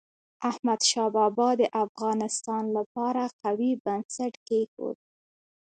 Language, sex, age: Pashto, female, 19-29